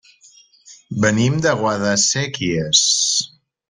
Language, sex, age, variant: Catalan, male, 40-49, Central